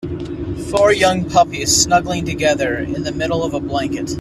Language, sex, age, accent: English, male, 19-29, United States English